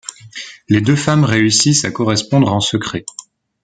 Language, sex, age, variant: French, male, 19-29, Français de métropole